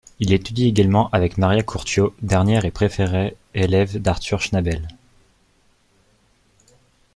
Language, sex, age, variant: French, male, 19-29, Français de métropole